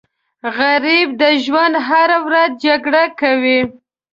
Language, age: Pashto, 19-29